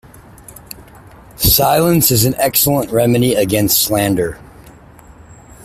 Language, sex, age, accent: English, male, 40-49, United States English